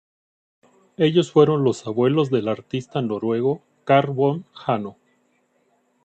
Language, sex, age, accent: Spanish, male, 40-49, México